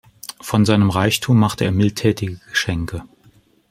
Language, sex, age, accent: German, male, 40-49, Deutschland Deutsch